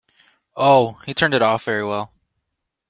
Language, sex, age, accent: English, male, 19-29, United States English